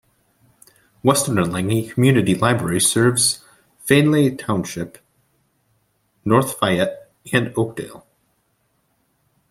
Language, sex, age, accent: English, male, 19-29, United States English